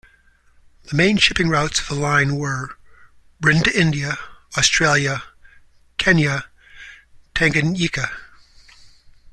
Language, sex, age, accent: English, male, 50-59, United States English